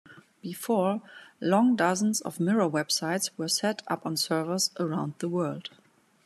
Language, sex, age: English, female, 40-49